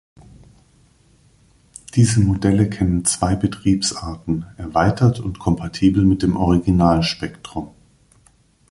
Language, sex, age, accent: German, male, 40-49, Deutschland Deutsch